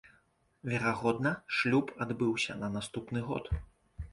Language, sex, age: Belarusian, male, 30-39